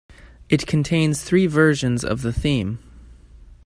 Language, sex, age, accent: English, male, 19-29, United States English